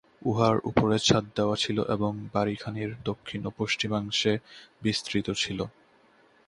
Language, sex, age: Bengali, male, 19-29